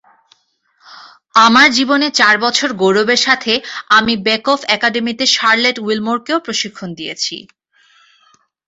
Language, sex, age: Bengali, female, 19-29